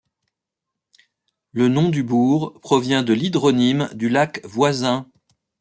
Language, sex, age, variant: French, male, 50-59, Français de métropole